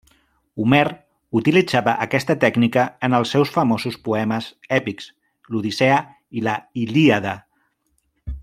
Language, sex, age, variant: Catalan, male, 40-49, Central